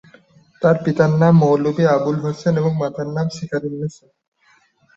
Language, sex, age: Bengali, male, 19-29